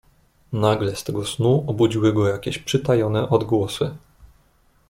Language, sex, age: Polish, male, 19-29